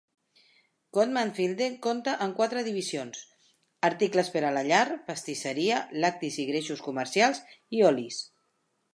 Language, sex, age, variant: Catalan, female, 50-59, Central